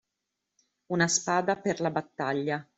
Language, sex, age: Italian, female, 30-39